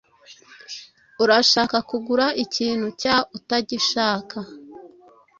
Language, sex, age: Kinyarwanda, female, 19-29